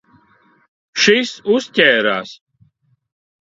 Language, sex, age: Latvian, male, 50-59